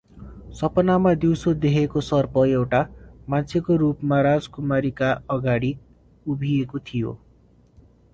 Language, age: Nepali, 19-29